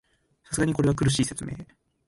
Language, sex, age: Japanese, male, 19-29